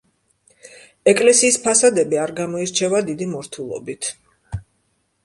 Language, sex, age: Georgian, female, 60-69